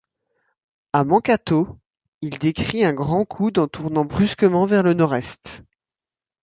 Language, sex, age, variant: French, male, 19-29, Français de métropole